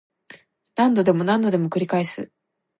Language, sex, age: Japanese, female, 19-29